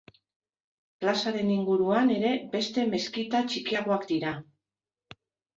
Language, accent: Basque, Mendebalekoa (Araba, Bizkaia, Gipuzkoako mendebaleko herri batzuk)